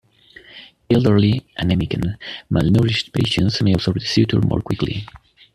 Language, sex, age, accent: English, male, 19-29, United States English